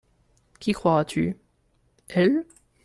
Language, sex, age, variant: French, male, 19-29, Français de métropole